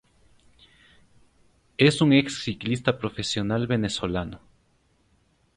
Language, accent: Spanish, Andino-Pacífico: Colombia, Perú, Ecuador, oeste de Bolivia y Venezuela andina